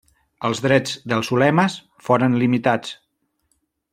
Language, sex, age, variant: Catalan, male, 40-49, Central